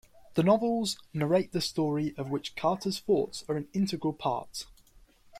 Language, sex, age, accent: English, male, under 19, England English